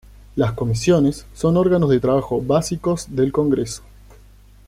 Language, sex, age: Spanish, male, 19-29